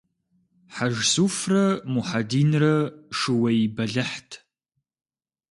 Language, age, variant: Kabardian, 19-29, Адыгэбзэ (Къэбэрдей, Кирил, псоми зэдай)